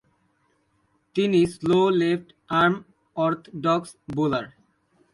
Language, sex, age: Bengali, male, under 19